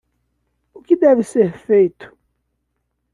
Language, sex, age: Portuguese, male, 30-39